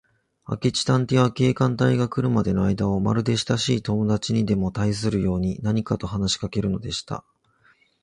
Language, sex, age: Japanese, male, 40-49